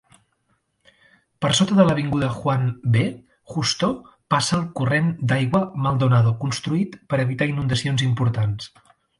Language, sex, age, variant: Catalan, male, 30-39, Central